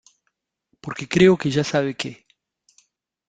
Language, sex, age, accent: Spanish, male, 50-59, Rioplatense: Argentina, Uruguay, este de Bolivia, Paraguay